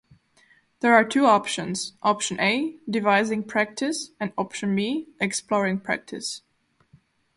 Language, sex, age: English, female, 19-29